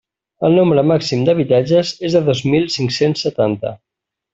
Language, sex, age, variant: Catalan, male, 30-39, Central